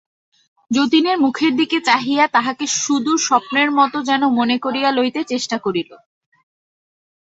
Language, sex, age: Bengali, female, 19-29